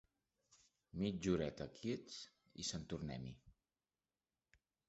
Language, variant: Catalan, Central